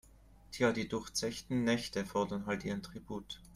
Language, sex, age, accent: German, male, 30-39, Österreichisches Deutsch